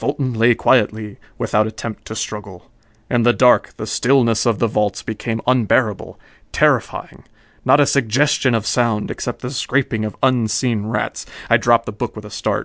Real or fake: real